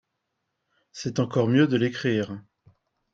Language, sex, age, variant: French, male, 30-39, Français de métropole